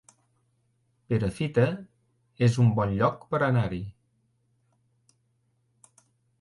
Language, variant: Catalan, Central